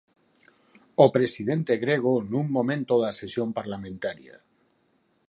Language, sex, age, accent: Galician, male, 50-59, Normativo (estándar)